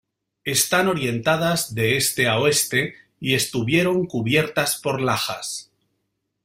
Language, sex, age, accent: Spanish, male, 40-49, España: Norte peninsular (Asturias, Castilla y León, Cantabria, País Vasco, Navarra, Aragón, La Rioja, Guadalajara, Cuenca)